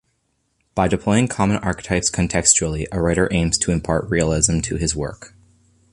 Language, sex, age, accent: English, male, 19-29, Canadian English